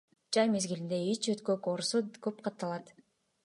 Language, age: Kyrgyz, 19-29